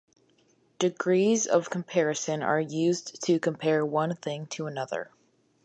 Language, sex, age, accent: English, female, under 19, United States English